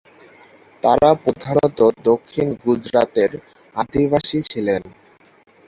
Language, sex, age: Bengali, male, 19-29